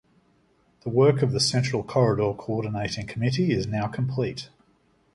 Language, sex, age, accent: English, male, 50-59, Australian English